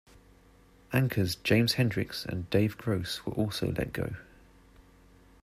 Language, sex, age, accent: English, male, 30-39, England English